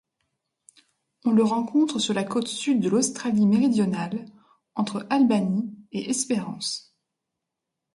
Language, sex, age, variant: French, female, 30-39, Français de métropole